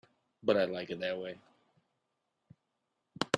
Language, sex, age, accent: English, male, 30-39, United States English